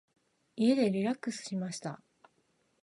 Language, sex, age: Japanese, female, 50-59